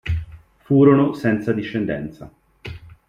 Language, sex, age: Italian, male, 30-39